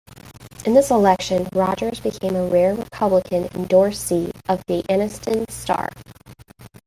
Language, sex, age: English, female, 19-29